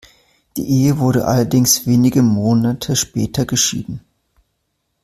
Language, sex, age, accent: German, male, 19-29, Deutschland Deutsch